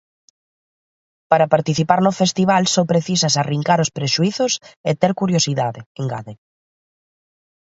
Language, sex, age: Galician, female, 30-39